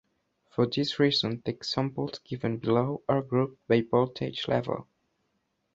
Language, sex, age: English, male, under 19